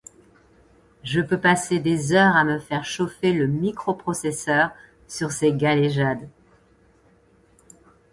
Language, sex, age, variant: French, female, 50-59, Français de métropole